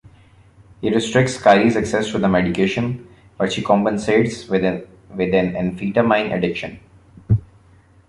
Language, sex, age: English, male, 19-29